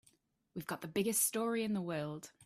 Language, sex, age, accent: English, female, 19-29, England English